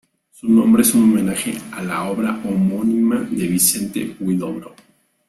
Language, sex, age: Spanish, male, 40-49